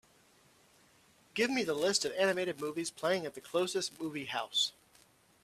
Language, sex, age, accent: English, male, 30-39, United States English